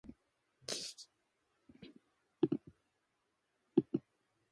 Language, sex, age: Japanese, female, 19-29